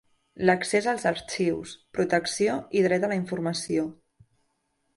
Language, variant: Catalan, Central